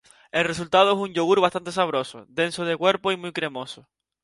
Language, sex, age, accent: Spanish, male, 19-29, España: Islas Canarias